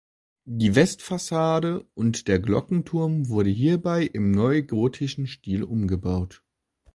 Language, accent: German, Deutschland Deutsch